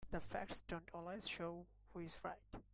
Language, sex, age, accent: English, male, 19-29, United States English